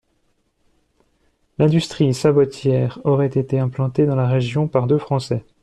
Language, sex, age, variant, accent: French, male, 40-49, Français d'Europe, Français de Suisse